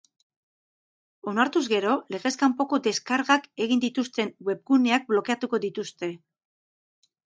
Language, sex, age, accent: Basque, female, 50-59, Mendebalekoa (Araba, Bizkaia, Gipuzkoako mendebaleko herri batzuk)